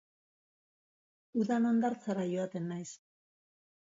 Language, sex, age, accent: Basque, female, 50-59, Mendebalekoa (Araba, Bizkaia, Gipuzkoako mendebaleko herri batzuk)